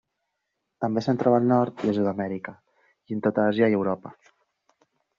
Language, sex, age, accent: Catalan, male, 19-29, valencià